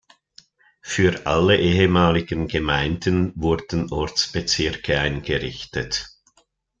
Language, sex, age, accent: German, male, 60-69, Schweizerdeutsch